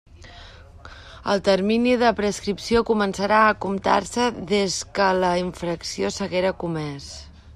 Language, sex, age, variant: Catalan, female, 50-59, Central